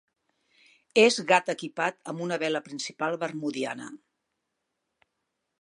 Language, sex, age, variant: Catalan, female, 60-69, Central